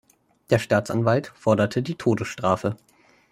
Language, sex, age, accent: German, male, under 19, Deutschland Deutsch